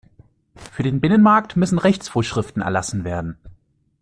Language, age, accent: German, 19-29, Deutschland Deutsch